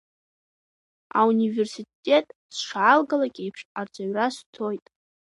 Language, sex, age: Abkhazian, female, 19-29